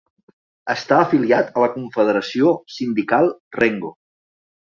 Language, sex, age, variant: Catalan, male, 30-39, Central